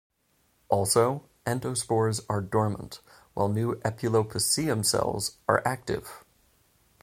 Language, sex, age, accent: English, male, 30-39, United States English